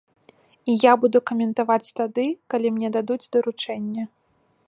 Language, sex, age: Belarusian, female, 19-29